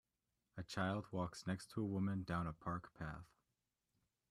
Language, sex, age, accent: English, male, 19-29, United States English